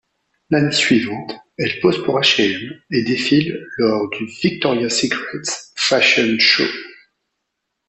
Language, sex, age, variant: French, male, 40-49, Français de métropole